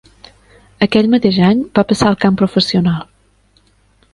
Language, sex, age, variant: Catalan, female, 19-29, Septentrional